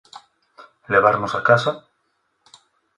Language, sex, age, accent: Galician, male, 30-39, Normativo (estándar)